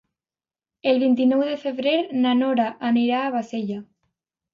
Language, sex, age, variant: Catalan, female, under 19, Alacantí